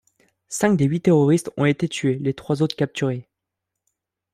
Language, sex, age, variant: French, male, 19-29, Français de métropole